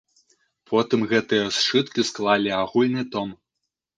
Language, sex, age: Belarusian, male, 19-29